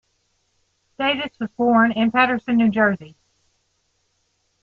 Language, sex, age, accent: English, female, 40-49, United States English